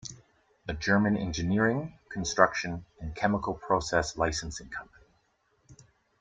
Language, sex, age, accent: English, male, 19-29, Canadian English